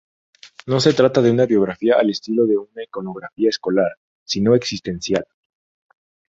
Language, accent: Spanish, México